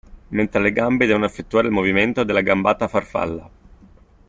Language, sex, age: Italian, male, 30-39